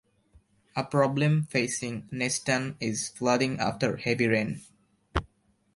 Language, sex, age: English, male, under 19